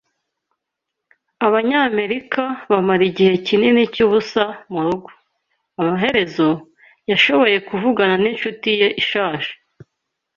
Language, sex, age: Kinyarwanda, female, 19-29